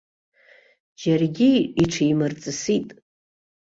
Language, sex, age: Abkhazian, female, 60-69